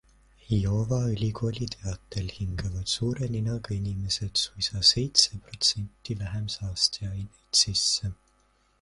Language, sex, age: Estonian, male, 19-29